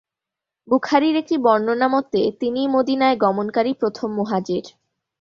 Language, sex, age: Bengali, female, 19-29